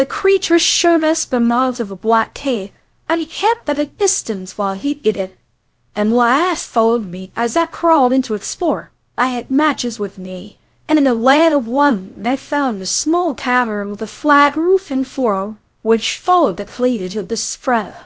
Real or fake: fake